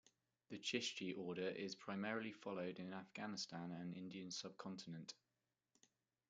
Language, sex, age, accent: English, male, 30-39, England English